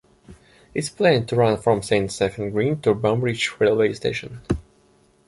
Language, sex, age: English, male, 30-39